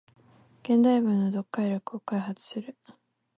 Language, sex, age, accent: Japanese, female, 19-29, 関西弁